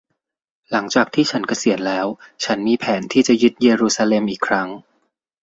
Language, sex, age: Thai, male, 19-29